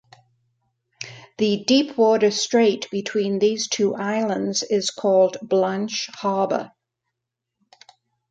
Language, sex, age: English, female, 70-79